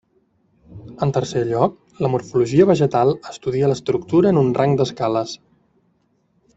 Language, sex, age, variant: Catalan, male, 30-39, Central